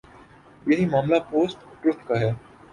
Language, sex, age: Urdu, male, 19-29